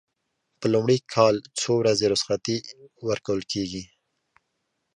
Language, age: Pashto, 19-29